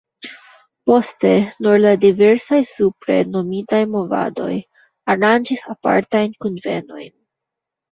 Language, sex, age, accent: Esperanto, female, 19-29, Internacia